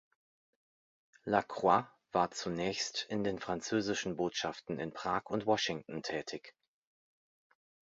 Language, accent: German, Deutschland Deutsch